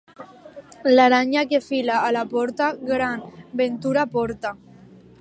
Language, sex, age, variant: Catalan, female, under 19, Alacantí